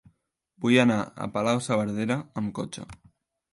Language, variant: Catalan, Central